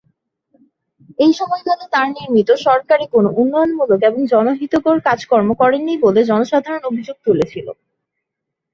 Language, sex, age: Bengali, female, under 19